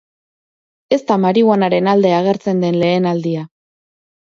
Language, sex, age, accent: Basque, female, 30-39, Erdialdekoa edo Nafarra (Gipuzkoa, Nafarroa)